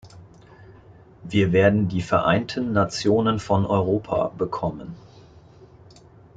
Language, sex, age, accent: German, male, 40-49, Deutschland Deutsch